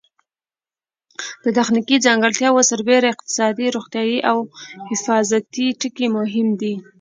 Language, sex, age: Pashto, female, 19-29